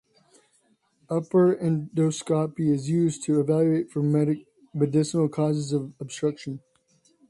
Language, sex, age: English, male, 40-49